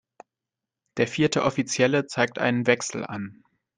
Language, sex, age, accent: German, male, 19-29, Deutschland Deutsch